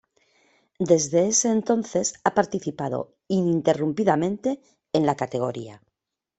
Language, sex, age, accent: Spanish, female, 50-59, España: Norte peninsular (Asturias, Castilla y León, Cantabria, País Vasco, Navarra, Aragón, La Rioja, Guadalajara, Cuenca)